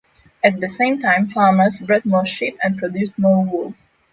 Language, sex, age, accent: English, female, 19-29, Slavic; polish